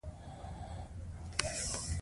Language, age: Pashto, 19-29